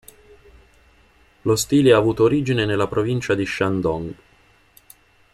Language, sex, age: Italian, male, 50-59